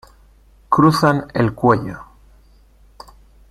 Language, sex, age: Spanish, male, 40-49